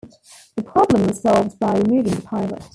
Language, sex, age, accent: English, female, 19-29, Australian English